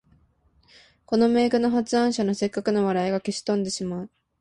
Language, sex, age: Japanese, female, 19-29